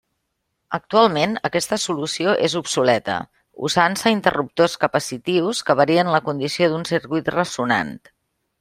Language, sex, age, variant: Catalan, female, 50-59, Central